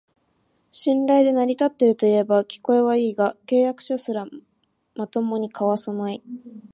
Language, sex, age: Japanese, female, 19-29